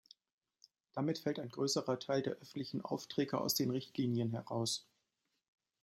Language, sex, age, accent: German, male, 50-59, Deutschland Deutsch